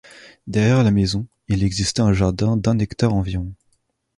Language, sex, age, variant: French, male, 19-29, Français de métropole